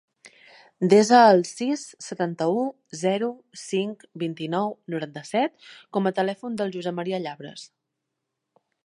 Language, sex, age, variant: Catalan, female, 30-39, Nord-Occidental